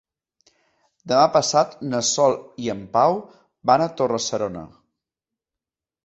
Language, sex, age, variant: Catalan, male, 30-39, Central